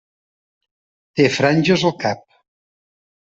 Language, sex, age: Catalan, male, 40-49